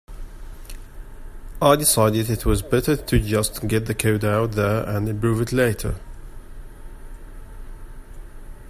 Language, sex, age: English, male, 30-39